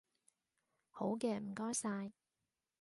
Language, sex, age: Cantonese, female, 30-39